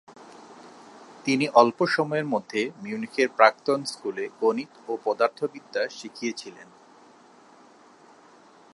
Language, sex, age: Bengali, male, 30-39